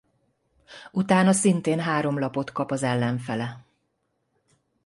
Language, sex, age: Hungarian, female, 50-59